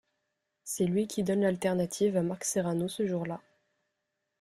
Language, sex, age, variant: French, female, under 19, Français de métropole